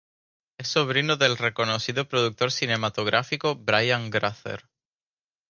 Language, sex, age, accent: Spanish, male, 19-29, España: Islas Canarias